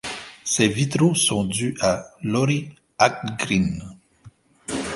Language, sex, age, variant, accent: French, male, 50-59, Français d'Amérique du Nord, Français du Canada